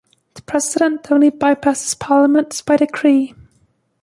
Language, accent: English, England English